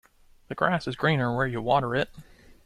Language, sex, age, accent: English, male, 19-29, Canadian English